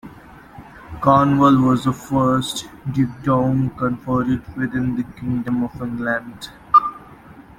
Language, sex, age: English, male, 19-29